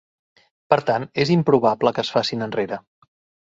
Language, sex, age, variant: Catalan, male, 40-49, Central